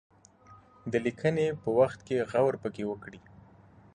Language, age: Pashto, 30-39